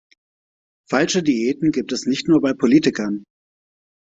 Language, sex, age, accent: German, male, 40-49, Deutschland Deutsch